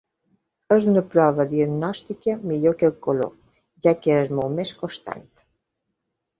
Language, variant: Catalan, Balear